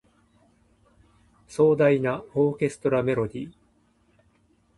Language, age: Japanese, 50-59